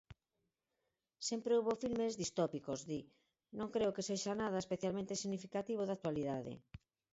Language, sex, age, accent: Galician, female, 40-49, Central (gheada)